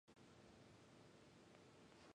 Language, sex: Japanese, female